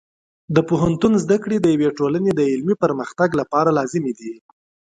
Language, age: Pashto, 19-29